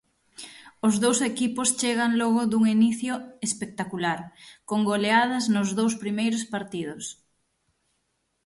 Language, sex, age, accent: Galician, female, 30-39, Atlántico (seseo e gheada); Normativo (estándar)